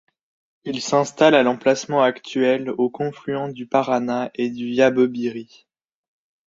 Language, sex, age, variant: French, male, 19-29, Français de métropole